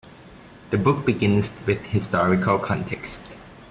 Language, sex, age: English, male, 19-29